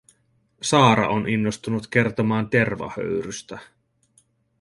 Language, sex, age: Finnish, male, 30-39